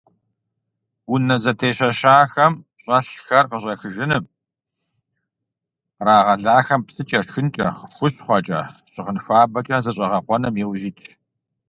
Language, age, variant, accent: Kabardian, 40-49, Адыгэбзэ (Къэбэрдей, Кирил, псоми зэдай), Джылэхъстэней (Gilahsteney)